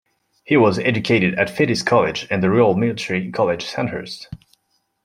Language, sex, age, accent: English, male, 19-29, United States English